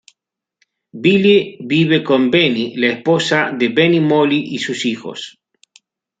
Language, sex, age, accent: Spanish, male, 50-59, Rioplatense: Argentina, Uruguay, este de Bolivia, Paraguay